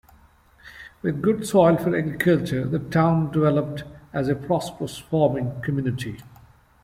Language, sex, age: English, male, 50-59